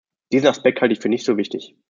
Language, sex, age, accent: German, male, 30-39, Deutschland Deutsch